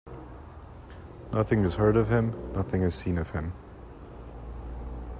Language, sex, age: English, male, 30-39